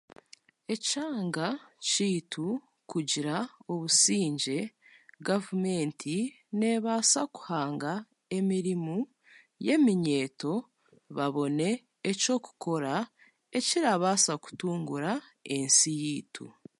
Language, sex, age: Chiga, female, 30-39